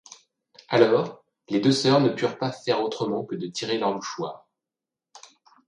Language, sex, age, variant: French, male, 19-29, Français de métropole